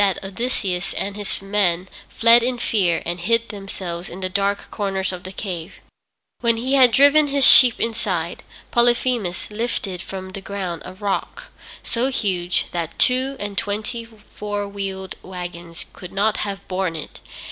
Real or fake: real